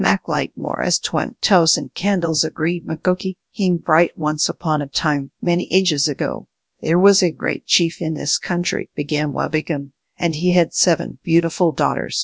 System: TTS, GradTTS